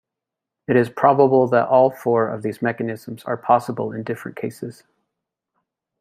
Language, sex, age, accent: English, male, 30-39, United States English